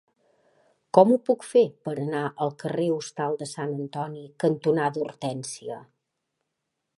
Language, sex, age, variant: Catalan, female, 50-59, Central